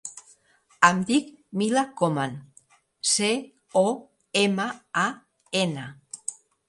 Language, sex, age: Catalan, female, 60-69